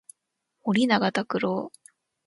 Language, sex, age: Japanese, female, 19-29